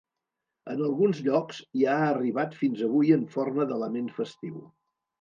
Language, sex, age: Catalan, male, 80-89